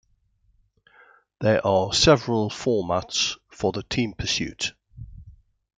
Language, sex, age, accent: English, male, 60-69, England English